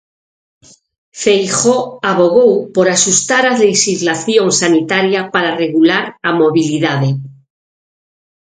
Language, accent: Galician, Central (gheada); Oriental (común en zona oriental)